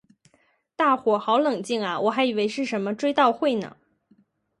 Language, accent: Chinese, 出生地：吉林省